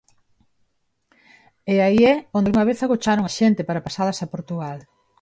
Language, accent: Galician, Neofalante